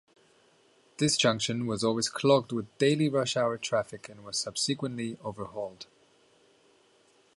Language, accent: English, England English